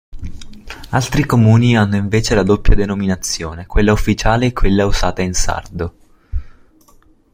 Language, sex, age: Italian, male, 19-29